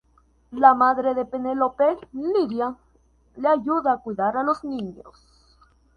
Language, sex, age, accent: Spanish, male, under 19, Andino-Pacífico: Colombia, Perú, Ecuador, oeste de Bolivia y Venezuela andina